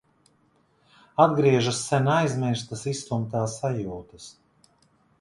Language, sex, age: Latvian, male, 40-49